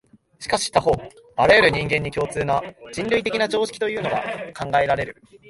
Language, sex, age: Japanese, male, 19-29